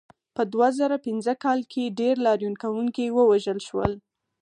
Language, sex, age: Pashto, female, under 19